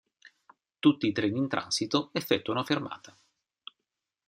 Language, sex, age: Italian, male, 50-59